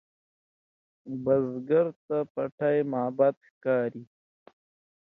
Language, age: Pashto, 30-39